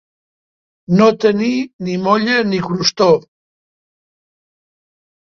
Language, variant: Catalan, Septentrional